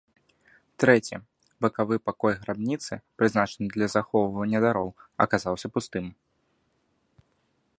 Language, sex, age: Belarusian, male, 19-29